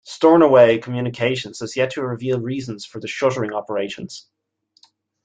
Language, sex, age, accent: English, male, 19-29, Irish English